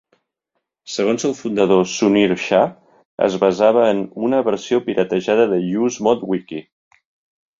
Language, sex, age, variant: Catalan, male, 50-59, Central